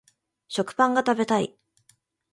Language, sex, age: Japanese, female, 19-29